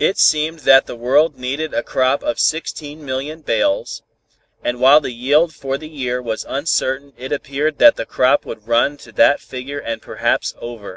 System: none